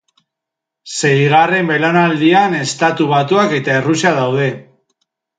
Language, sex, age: Basque, male, 40-49